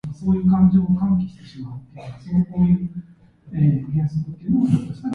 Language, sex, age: English, female, 19-29